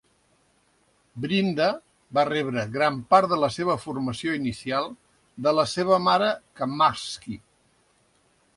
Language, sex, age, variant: Catalan, male, 60-69, Central